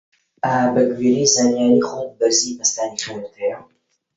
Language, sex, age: Central Kurdish, male, under 19